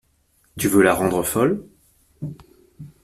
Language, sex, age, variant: French, male, 19-29, Français de métropole